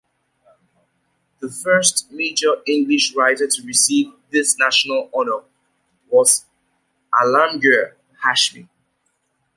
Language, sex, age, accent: English, male, 30-39, United States English